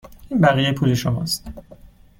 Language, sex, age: Persian, male, 19-29